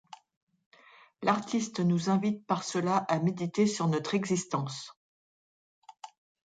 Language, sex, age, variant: French, female, 40-49, Français de métropole